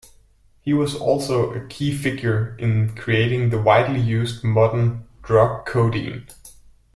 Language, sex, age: English, male, 19-29